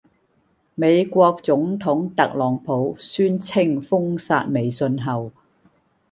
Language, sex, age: Cantonese, female, 60-69